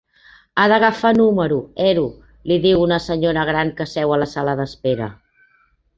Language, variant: Catalan, Central